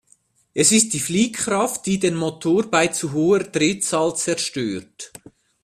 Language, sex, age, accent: German, male, 40-49, Schweizerdeutsch